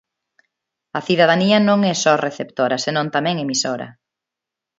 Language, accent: Galician, Neofalante